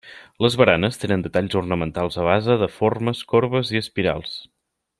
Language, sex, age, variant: Catalan, male, 30-39, Central